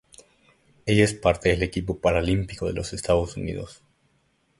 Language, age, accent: Spanish, 19-29, México